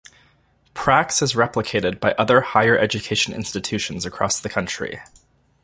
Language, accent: English, Canadian English